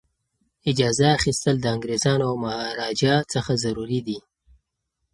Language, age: Pashto, 19-29